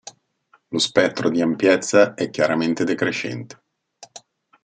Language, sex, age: Italian, male, 40-49